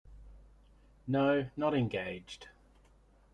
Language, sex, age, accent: English, male, 40-49, Australian English